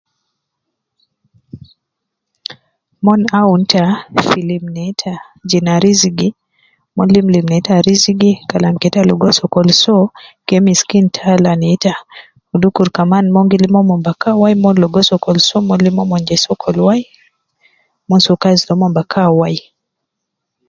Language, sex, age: Nubi, female, 30-39